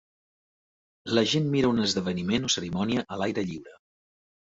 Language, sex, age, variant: Catalan, male, 50-59, Central